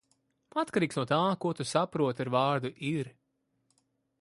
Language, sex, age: Latvian, male, 30-39